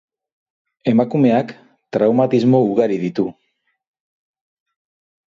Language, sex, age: Basque, male, 50-59